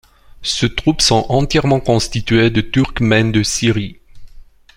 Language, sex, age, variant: French, male, 30-39, Français d'Europe